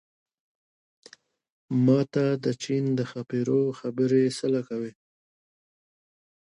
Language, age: Pashto, 19-29